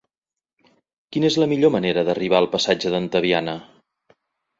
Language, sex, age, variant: Catalan, male, 40-49, Central